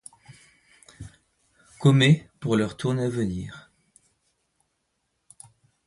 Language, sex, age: French, male, 50-59